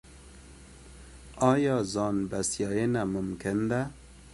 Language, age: Pashto, 19-29